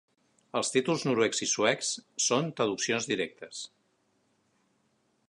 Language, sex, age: Catalan, male, 50-59